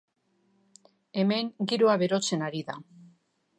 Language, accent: Basque, Mendebalekoa (Araba, Bizkaia, Gipuzkoako mendebaleko herri batzuk)